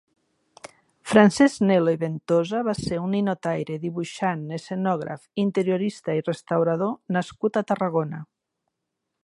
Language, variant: Catalan, Nord-Occidental